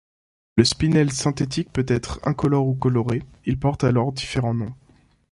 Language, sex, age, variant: French, male, under 19, Français de métropole